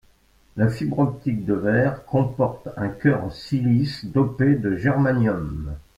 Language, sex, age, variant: French, male, 60-69, Français de métropole